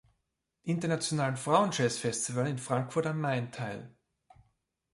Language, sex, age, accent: German, male, 40-49, Österreichisches Deutsch